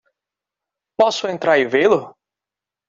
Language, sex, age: Portuguese, male, 30-39